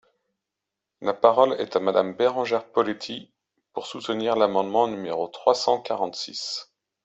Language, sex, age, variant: French, male, 30-39, Français de métropole